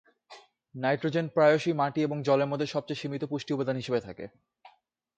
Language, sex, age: Bengali, male, 19-29